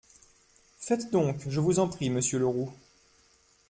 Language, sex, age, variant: French, male, 19-29, Français de métropole